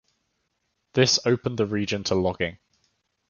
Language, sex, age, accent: English, male, 19-29, England English